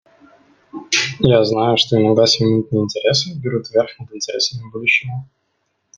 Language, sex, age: Russian, male, 19-29